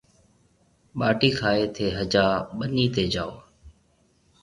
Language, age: Marwari (Pakistan), 30-39